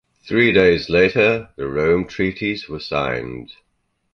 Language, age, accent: English, 60-69, Southern African (South Africa, Zimbabwe, Namibia)